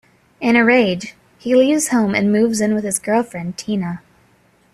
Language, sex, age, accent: English, female, 19-29, United States English